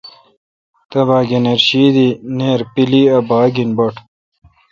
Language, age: Kalkoti, 19-29